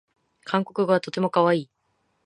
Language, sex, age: Japanese, female, 19-29